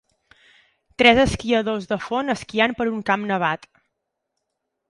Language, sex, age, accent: Catalan, female, 40-49, nord-oriental